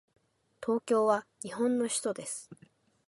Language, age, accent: Japanese, 19-29, 標準語